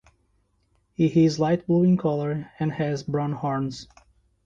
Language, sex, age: English, male, 30-39